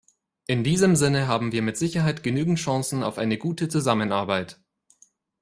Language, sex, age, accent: German, male, 19-29, Deutschland Deutsch